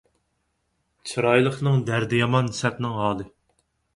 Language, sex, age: Uyghur, male, 30-39